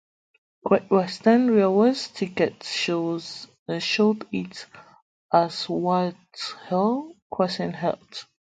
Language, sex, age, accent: English, female, 30-39, England English